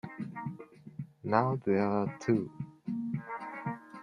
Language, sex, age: English, male, 19-29